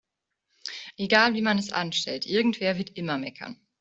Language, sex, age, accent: German, female, 30-39, Deutschland Deutsch